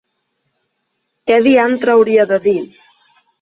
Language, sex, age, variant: Catalan, female, 30-39, Central